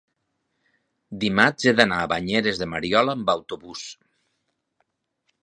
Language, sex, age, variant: Catalan, male, 50-59, Septentrional